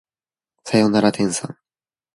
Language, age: Japanese, 19-29